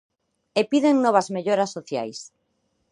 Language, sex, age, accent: Galician, female, 40-49, Normativo (estándar); Neofalante